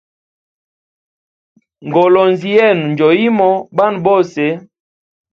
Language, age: Hemba, 19-29